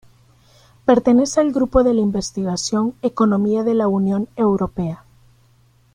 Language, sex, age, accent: Spanish, female, 30-39, América central